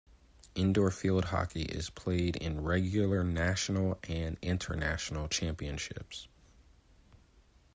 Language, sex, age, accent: English, male, 19-29, United States English